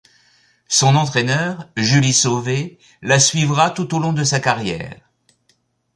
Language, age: French, 70-79